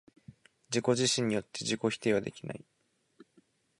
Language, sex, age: Japanese, male, 19-29